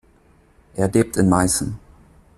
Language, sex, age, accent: German, male, 19-29, Deutschland Deutsch